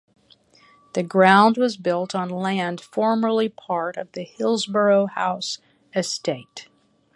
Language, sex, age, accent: English, female, 60-69, United States English